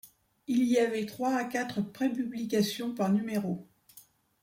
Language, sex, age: French, female, 50-59